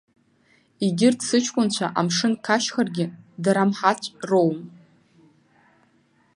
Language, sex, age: Abkhazian, female, 19-29